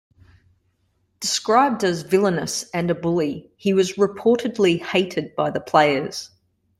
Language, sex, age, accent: English, female, 40-49, Australian English